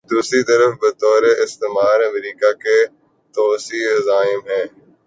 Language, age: Urdu, 19-29